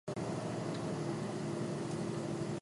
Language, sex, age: Japanese, male, 19-29